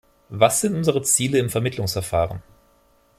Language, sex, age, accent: German, male, 30-39, Deutschland Deutsch